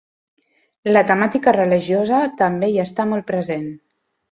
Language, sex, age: Catalan, female, 30-39